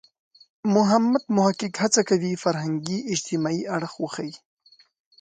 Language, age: Pashto, 19-29